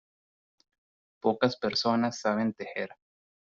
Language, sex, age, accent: Spanish, male, 19-29, América central